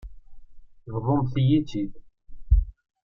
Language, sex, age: Kabyle, male, 19-29